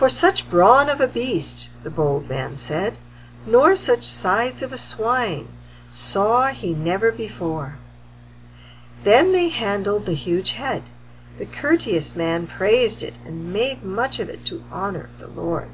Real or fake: real